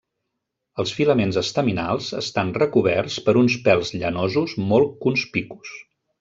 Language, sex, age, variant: Catalan, male, 50-59, Central